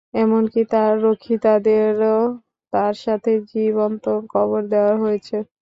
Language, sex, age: Bengali, female, 19-29